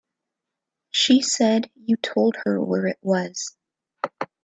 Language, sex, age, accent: English, female, 30-39, United States English